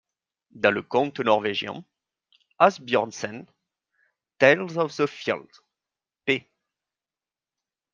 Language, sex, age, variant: French, male, 19-29, Français de métropole